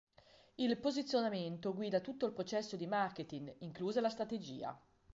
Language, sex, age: Italian, female, 50-59